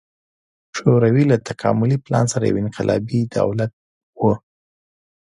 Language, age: Pashto, 30-39